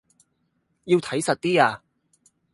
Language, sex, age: Cantonese, male, 19-29